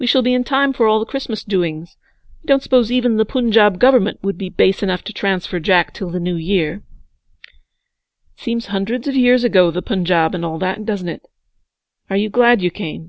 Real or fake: real